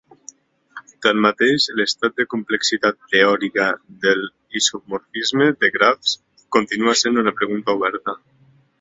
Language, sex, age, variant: Catalan, male, 19-29, Nord-Occidental